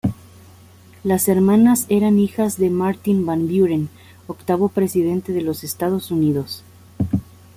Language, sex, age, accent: Spanish, female, 30-39, México